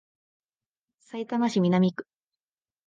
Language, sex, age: Japanese, female, under 19